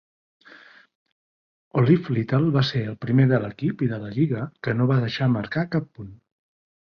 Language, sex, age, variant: Catalan, male, 30-39, Central